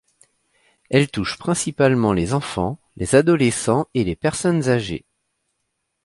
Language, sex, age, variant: French, male, 30-39, Français de métropole